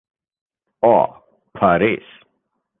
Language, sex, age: Slovenian, male, 40-49